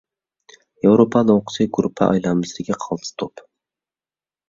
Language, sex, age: Uyghur, male, 19-29